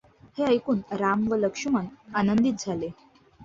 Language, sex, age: Marathi, female, 19-29